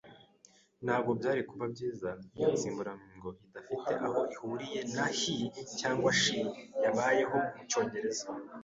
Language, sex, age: Kinyarwanda, male, 19-29